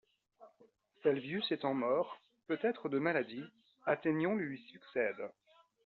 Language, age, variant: French, 40-49, Français de métropole